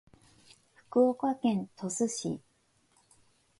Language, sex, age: Japanese, female, 30-39